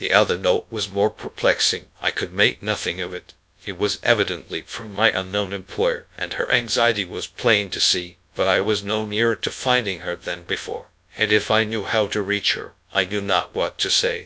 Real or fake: fake